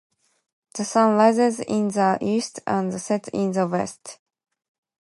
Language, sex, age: Japanese, female, 19-29